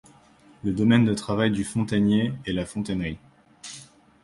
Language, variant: French, Français de métropole